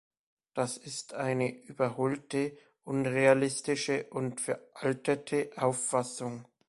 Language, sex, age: German, male, 19-29